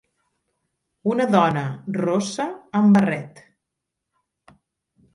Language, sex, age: Catalan, male, 40-49